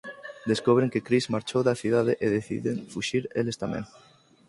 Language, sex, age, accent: Galician, male, 19-29, Normativo (estándar)